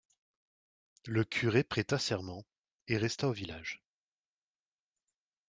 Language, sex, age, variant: French, male, 19-29, Français de métropole